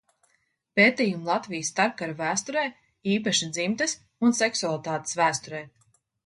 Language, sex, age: Latvian, female, 30-39